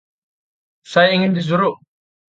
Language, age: Indonesian, 19-29